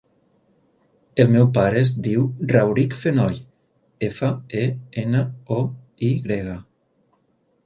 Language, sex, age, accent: Catalan, male, 50-59, valencià